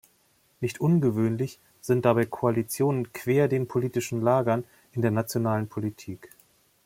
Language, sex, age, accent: German, male, 40-49, Deutschland Deutsch